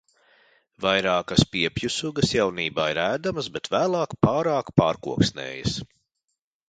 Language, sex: Latvian, male